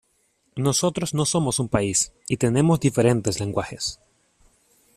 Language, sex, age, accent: Spanish, male, 30-39, América central